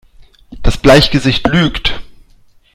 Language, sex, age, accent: German, male, 40-49, Deutschland Deutsch